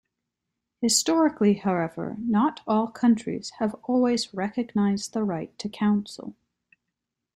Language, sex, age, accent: English, female, 19-29, United States English